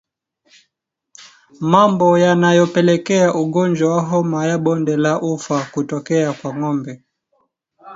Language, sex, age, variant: Swahili, male, 19-29, Kiswahili cha Bara ya Kenya